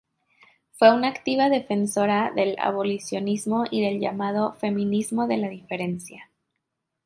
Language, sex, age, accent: Spanish, female, 19-29, México